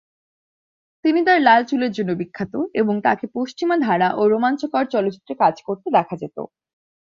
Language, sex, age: Bengali, female, 19-29